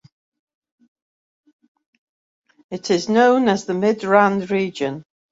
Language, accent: English, Welsh English